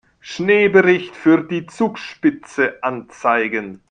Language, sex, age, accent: German, male, 60-69, Deutschland Deutsch